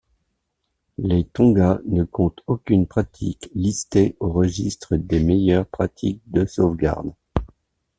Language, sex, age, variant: French, male, 50-59, Français de métropole